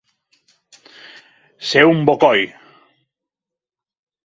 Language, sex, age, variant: Catalan, male, 40-49, Septentrional